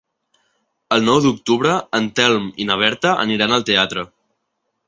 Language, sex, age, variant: Catalan, male, 19-29, Central